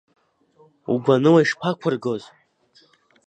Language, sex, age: Abkhazian, female, 30-39